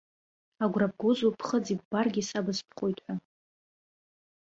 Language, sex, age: Abkhazian, female, under 19